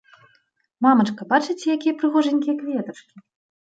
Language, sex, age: Belarusian, female, 30-39